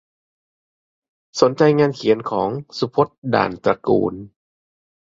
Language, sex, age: Thai, male, 30-39